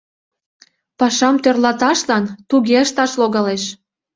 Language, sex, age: Mari, female, 19-29